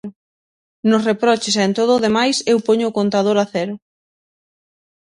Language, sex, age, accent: Galician, female, 19-29, Oriental (común en zona oriental); Normativo (estándar)